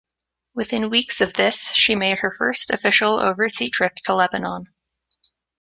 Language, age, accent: English, 19-29, United States English